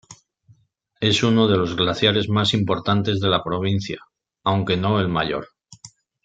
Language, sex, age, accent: Spanish, male, 50-59, España: Centro-Sur peninsular (Madrid, Toledo, Castilla-La Mancha)